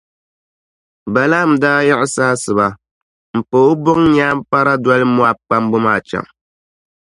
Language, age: Dagbani, 19-29